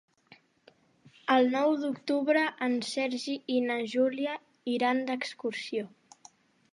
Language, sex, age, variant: Catalan, female, under 19, Central